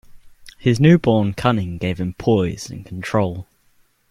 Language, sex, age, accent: English, male, under 19, England English